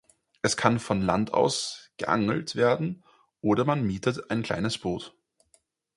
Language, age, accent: German, 19-29, Österreichisches Deutsch